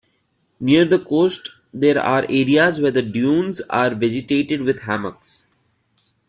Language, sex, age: English, male, 19-29